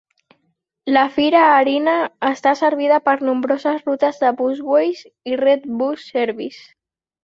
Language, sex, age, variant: Catalan, male, under 19, Central